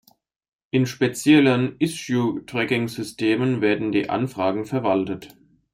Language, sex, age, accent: German, male, 30-39, Deutschland Deutsch